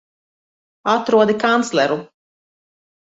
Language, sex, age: Latvian, female, 40-49